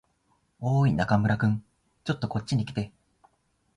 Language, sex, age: Japanese, male, 19-29